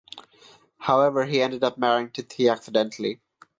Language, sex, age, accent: English, male, 19-29, India and South Asia (India, Pakistan, Sri Lanka)